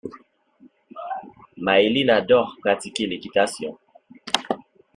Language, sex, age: French, male, 19-29